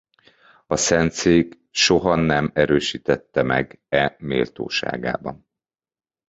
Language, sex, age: Hungarian, male, 40-49